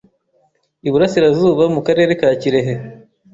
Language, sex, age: Kinyarwanda, male, 30-39